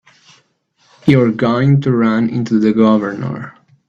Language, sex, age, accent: English, male, 30-39, United States English